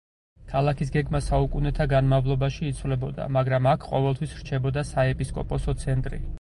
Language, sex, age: Georgian, male, 30-39